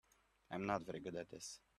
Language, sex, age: English, male, 19-29